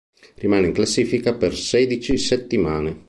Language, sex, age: Italian, male, 50-59